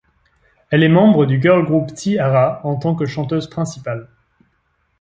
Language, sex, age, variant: French, male, 19-29, Français de métropole